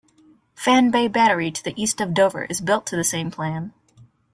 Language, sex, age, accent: English, female, under 19, United States English